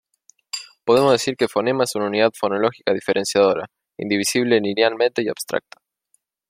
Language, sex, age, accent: Spanish, male, 19-29, Rioplatense: Argentina, Uruguay, este de Bolivia, Paraguay